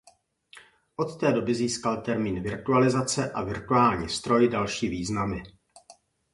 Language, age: Czech, 40-49